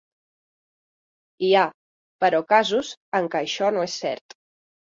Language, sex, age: Catalan, female, 30-39